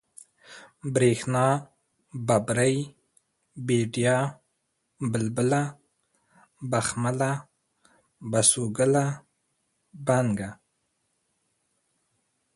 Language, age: Pashto, 19-29